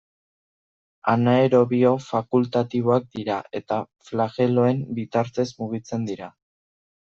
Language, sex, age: Basque, male, under 19